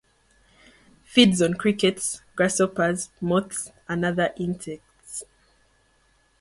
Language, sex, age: English, female, 19-29